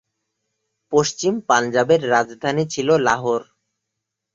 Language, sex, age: Bengali, male, 19-29